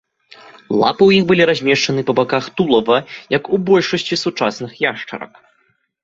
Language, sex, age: Belarusian, male, 19-29